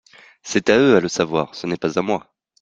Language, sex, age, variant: French, male, 19-29, Français de métropole